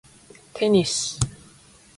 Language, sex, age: Japanese, female, 19-29